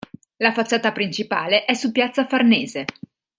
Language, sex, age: Italian, female, 30-39